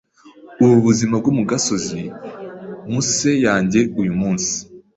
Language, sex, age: Kinyarwanda, female, 19-29